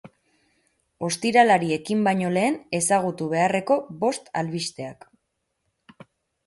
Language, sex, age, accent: Basque, female, 30-39, Erdialdekoa edo Nafarra (Gipuzkoa, Nafarroa)